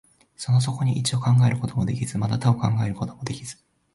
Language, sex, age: Japanese, male, 19-29